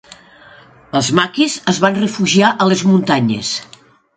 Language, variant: Catalan, Nord-Occidental